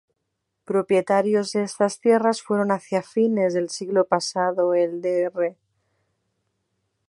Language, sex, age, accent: Spanish, female, 30-39, España: Norte peninsular (Asturias, Castilla y León, Cantabria, País Vasco, Navarra, Aragón, La Rioja, Guadalajara, Cuenca)